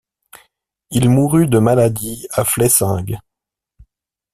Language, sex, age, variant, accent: French, male, 40-49, Français d'Europe, Français de Suisse